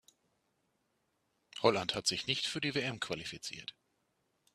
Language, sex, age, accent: German, male, 40-49, Deutschland Deutsch